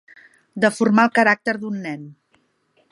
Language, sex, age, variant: Catalan, female, 50-59, Central